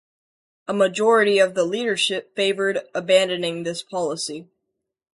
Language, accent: English, United States English